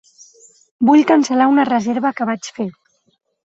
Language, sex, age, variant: Catalan, female, 19-29, Central